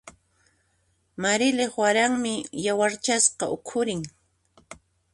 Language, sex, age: Puno Quechua, female, 40-49